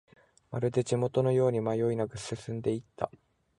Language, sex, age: Japanese, male, 19-29